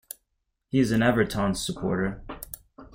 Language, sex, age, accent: English, male, 19-29, United States English